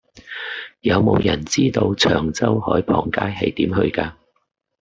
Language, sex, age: Cantonese, male, 40-49